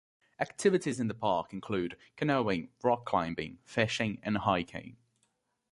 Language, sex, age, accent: English, male, 19-29, England English